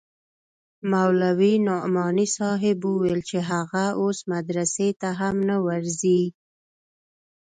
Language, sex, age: Pashto, female, 19-29